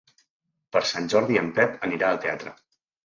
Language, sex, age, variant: Catalan, male, 19-29, Central